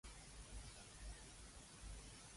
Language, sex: Cantonese, female